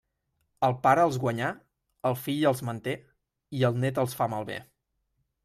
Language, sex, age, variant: Catalan, male, 19-29, Central